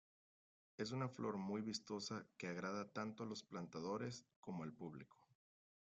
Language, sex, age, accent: Spanish, male, 30-39, México